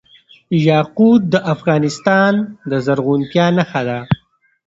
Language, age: Pashto, 30-39